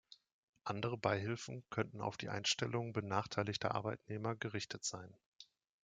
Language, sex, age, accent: German, male, 30-39, Deutschland Deutsch